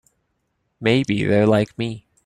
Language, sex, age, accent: English, male, 30-39, United States English